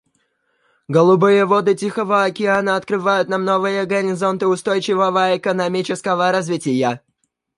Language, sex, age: Russian, male, 19-29